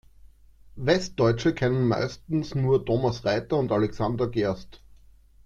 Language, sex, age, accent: German, male, 30-39, Österreichisches Deutsch